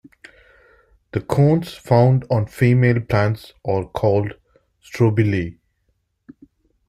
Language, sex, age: English, male, 40-49